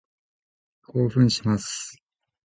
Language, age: Japanese, 50-59